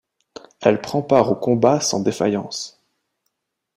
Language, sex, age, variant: French, male, 19-29, Français de métropole